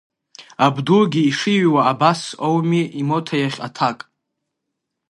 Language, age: Abkhazian, under 19